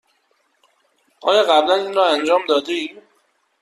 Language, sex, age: Persian, male, 19-29